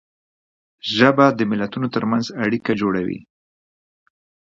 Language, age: Pashto, 50-59